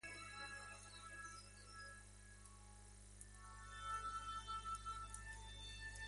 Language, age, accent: Spanish, 40-49, España: Centro-Sur peninsular (Madrid, Toledo, Castilla-La Mancha)